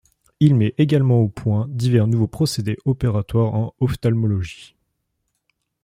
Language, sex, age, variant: French, male, 19-29, Français de métropole